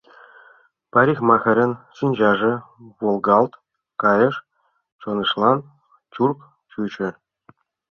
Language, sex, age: Mari, male, 40-49